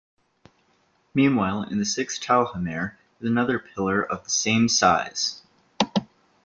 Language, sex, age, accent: English, male, 19-29, United States English